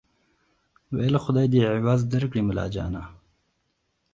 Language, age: Pashto, 19-29